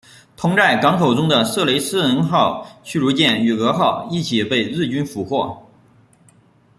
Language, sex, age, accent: Chinese, male, 30-39, 出生地：河南省